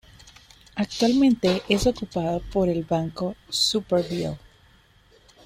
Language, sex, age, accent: Spanish, female, 19-29, Andino-Pacífico: Colombia, Perú, Ecuador, oeste de Bolivia y Venezuela andina